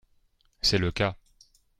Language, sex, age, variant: French, male, 40-49, Français de métropole